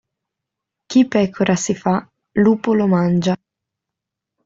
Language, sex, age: Italian, female, 19-29